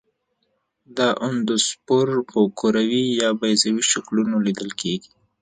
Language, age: Pashto, 19-29